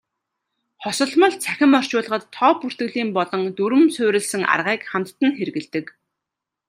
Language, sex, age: Mongolian, female, 30-39